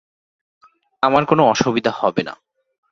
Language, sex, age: Bengali, male, 30-39